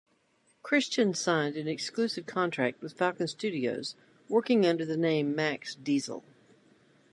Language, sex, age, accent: English, female, 50-59, United States English